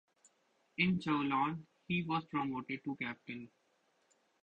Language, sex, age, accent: English, male, 19-29, India and South Asia (India, Pakistan, Sri Lanka)